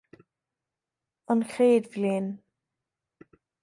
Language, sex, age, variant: Irish, female, 19-29, Gaeilge na Mumhan